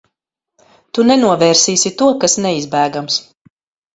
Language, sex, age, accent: Latvian, female, 30-39, Latgaliešu